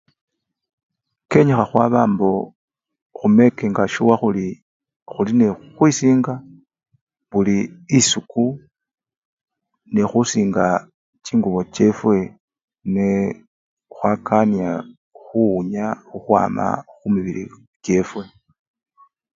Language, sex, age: Luyia, male, 40-49